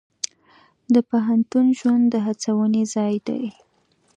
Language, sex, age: Pashto, female, 19-29